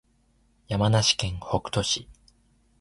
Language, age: Japanese, 19-29